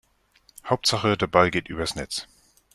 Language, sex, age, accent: German, male, 50-59, Deutschland Deutsch